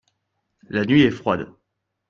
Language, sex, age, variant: French, male, 30-39, Français de métropole